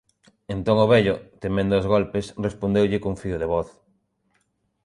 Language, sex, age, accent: Galician, male, 30-39, Normativo (estándar)